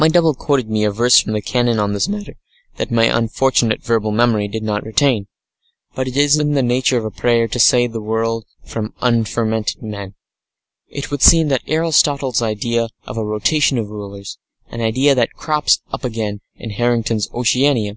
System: none